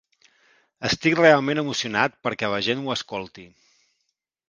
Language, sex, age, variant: Catalan, male, 40-49, Central